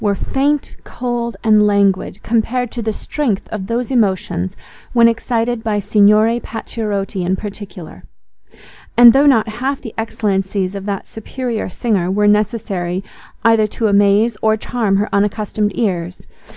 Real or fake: real